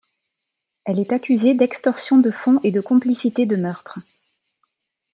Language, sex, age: French, female, 40-49